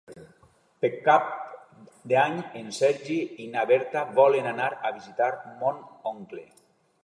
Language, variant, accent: Catalan, Alacantí, valencià